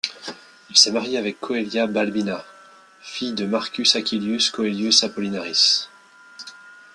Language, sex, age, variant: French, male, 30-39, Français de métropole